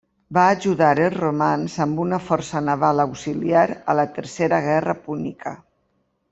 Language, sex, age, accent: Catalan, female, 60-69, valencià